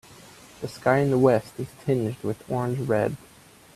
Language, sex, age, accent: English, male, 19-29, United States English